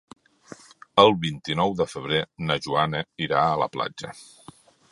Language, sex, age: Catalan, male, 50-59